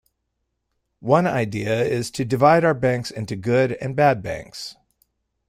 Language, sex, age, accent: English, male, 50-59, United States English